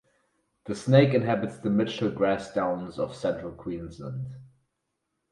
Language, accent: English, German